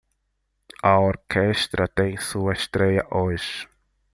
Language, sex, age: Portuguese, male, 30-39